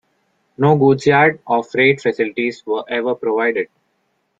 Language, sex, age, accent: English, male, 19-29, India and South Asia (India, Pakistan, Sri Lanka)